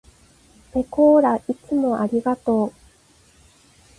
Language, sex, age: Japanese, female, 30-39